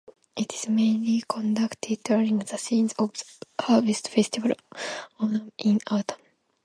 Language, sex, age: English, female, 19-29